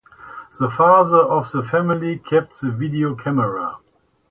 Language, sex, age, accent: English, male, 50-59, United States English